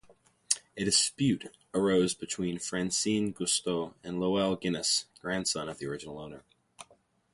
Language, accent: English, United States English